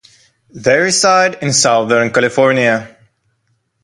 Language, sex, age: English, male, under 19